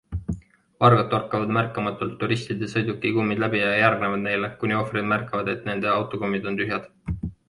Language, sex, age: Estonian, male, 19-29